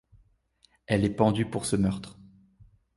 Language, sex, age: French, male, 19-29